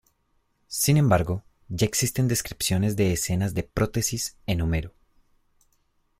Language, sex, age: Spanish, male, 19-29